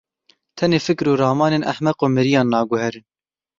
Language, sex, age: Kurdish, male, 19-29